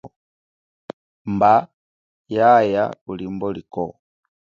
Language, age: Chokwe, 19-29